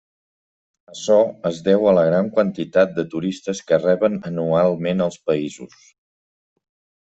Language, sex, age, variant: Catalan, male, 40-49, Central